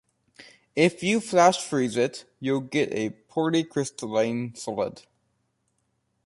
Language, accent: English, United States English